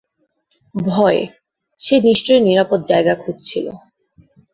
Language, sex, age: Bengali, female, 19-29